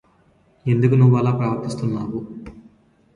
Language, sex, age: Telugu, male, under 19